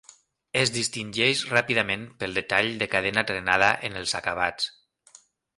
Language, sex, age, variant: Catalan, male, 40-49, Central